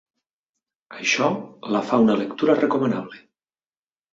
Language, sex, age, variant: Catalan, male, 50-59, Nord-Occidental